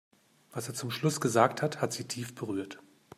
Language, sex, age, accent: German, male, 50-59, Deutschland Deutsch